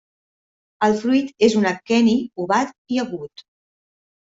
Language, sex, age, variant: Catalan, female, 50-59, Central